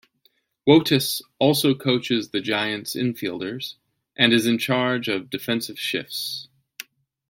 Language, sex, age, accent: English, male, 40-49, United States English